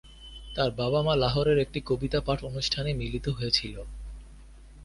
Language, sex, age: Bengali, male, 19-29